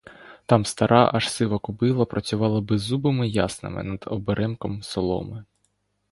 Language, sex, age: Ukrainian, male, 19-29